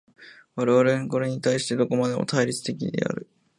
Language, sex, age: Japanese, male, 19-29